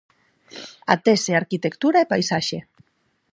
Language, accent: Galician, Normativo (estándar)